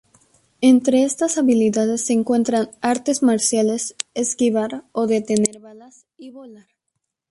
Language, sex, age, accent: Spanish, female, 19-29, México